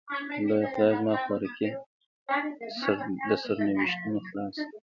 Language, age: Pashto, 19-29